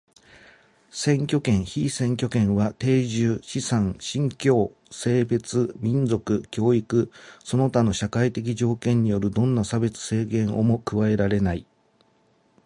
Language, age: Japanese, 50-59